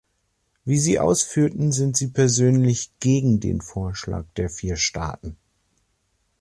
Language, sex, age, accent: German, male, 40-49, Deutschland Deutsch